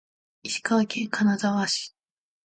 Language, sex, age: Japanese, female, under 19